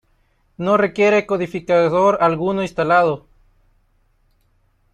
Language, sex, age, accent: Spanish, male, 19-29, América central